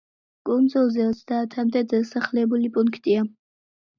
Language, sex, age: Georgian, female, under 19